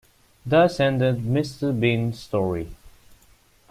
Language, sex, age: English, male, under 19